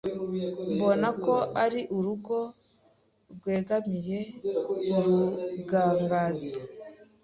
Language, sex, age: Kinyarwanda, female, 19-29